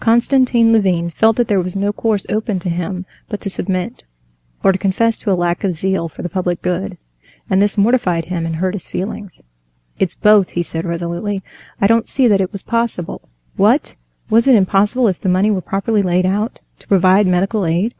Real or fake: real